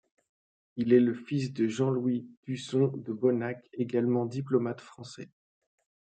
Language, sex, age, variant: French, male, 30-39, Français de métropole